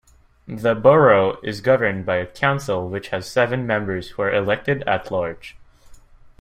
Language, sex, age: English, male, under 19